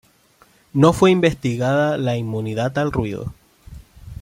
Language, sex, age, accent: Spanish, male, 19-29, Chileno: Chile, Cuyo